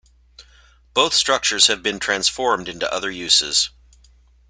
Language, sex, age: English, male, 50-59